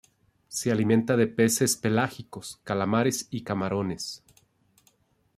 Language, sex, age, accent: Spanish, male, 40-49, México